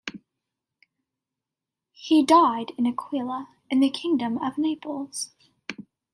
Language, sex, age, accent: English, female, under 19, United States English